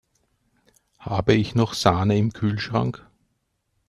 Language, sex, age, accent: German, male, 40-49, Österreichisches Deutsch